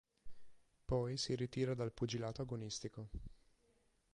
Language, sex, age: Italian, male, 30-39